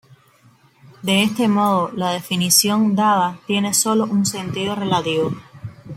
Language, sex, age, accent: Spanish, female, 19-29, Caribe: Cuba, Venezuela, Puerto Rico, República Dominicana, Panamá, Colombia caribeña, México caribeño, Costa del golfo de México